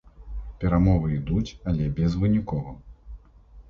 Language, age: Belarusian, 30-39